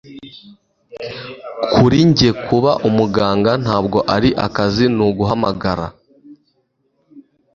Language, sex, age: Kinyarwanda, male, under 19